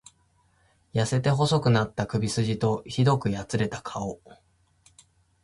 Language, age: Japanese, 19-29